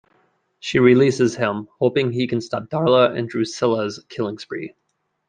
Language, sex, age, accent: English, male, 30-39, United States English